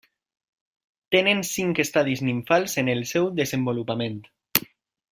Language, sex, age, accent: Catalan, male, 19-29, valencià